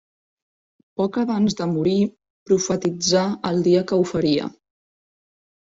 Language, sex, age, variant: Catalan, female, 30-39, Central